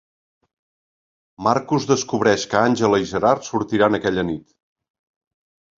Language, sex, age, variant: Catalan, male, 50-59, Central